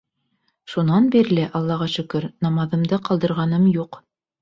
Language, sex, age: Bashkir, female, 30-39